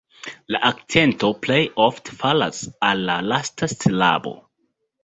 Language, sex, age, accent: Esperanto, male, 19-29, Internacia